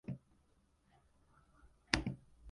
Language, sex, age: Japanese, male, 19-29